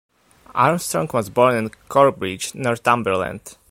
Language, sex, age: English, male, 19-29